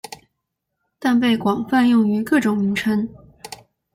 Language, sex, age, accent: Chinese, female, 19-29, 出生地：四川省